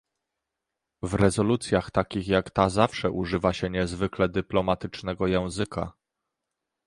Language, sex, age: Polish, male, 30-39